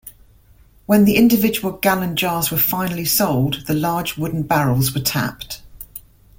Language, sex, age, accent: English, female, 50-59, England English